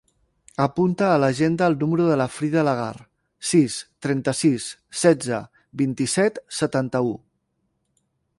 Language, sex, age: Catalan, male, 40-49